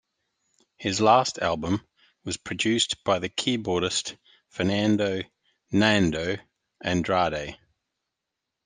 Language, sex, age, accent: English, male, 50-59, Australian English